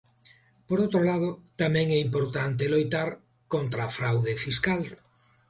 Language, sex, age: Galician, male, 50-59